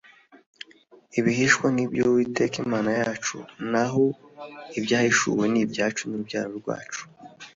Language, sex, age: Kinyarwanda, male, 19-29